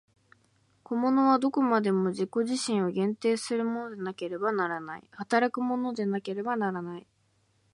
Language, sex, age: Japanese, female, 19-29